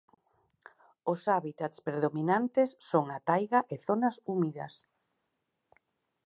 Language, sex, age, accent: Galician, female, 40-49, Oriental (común en zona oriental)